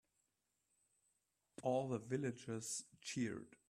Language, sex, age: English, male, 50-59